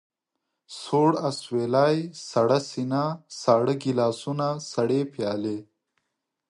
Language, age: Pashto, 30-39